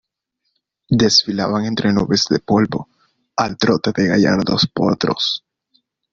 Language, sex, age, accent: Spanish, male, 19-29, América central